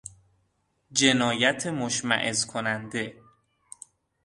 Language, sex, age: Persian, male, 19-29